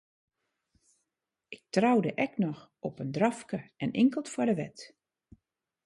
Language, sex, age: Western Frisian, female, 50-59